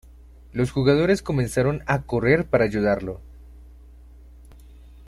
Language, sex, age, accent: Spanish, male, 30-39, Andino-Pacífico: Colombia, Perú, Ecuador, oeste de Bolivia y Venezuela andina